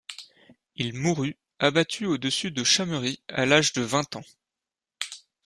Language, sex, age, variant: French, male, 19-29, Français de métropole